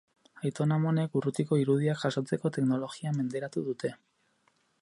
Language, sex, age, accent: Basque, male, 19-29, Erdialdekoa edo Nafarra (Gipuzkoa, Nafarroa)